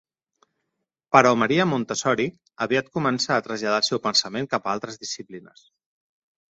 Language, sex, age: Catalan, male, 40-49